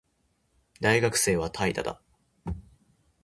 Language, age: Japanese, 19-29